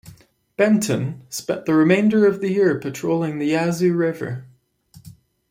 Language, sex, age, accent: English, male, 19-29, Canadian English